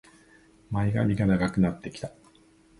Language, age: Japanese, 40-49